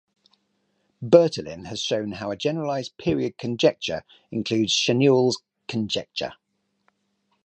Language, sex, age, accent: English, male, 40-49, England English